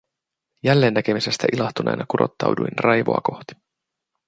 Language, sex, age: Finnish, male, 30-39